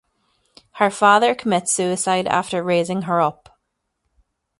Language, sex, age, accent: English, female, 30-39, Irish English